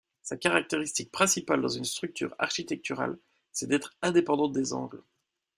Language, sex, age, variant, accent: French, male, 19-29, Français d'Europe, Français de Belgique